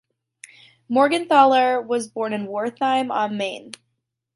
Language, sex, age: English, female, under 19